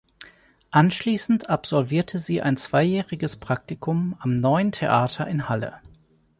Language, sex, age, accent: German, male, 40-49, Deutschland Deutsch